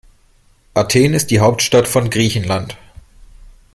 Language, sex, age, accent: German, male, 30-39, Deutschland Deutsch